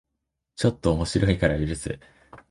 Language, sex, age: Japanese, male, under 19